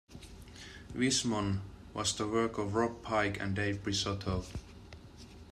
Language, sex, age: English, male, 40-49